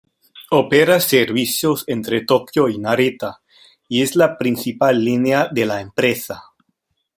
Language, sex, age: Spanish, male, 30-39